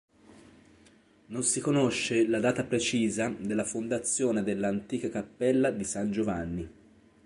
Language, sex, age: Italian, male, 40-49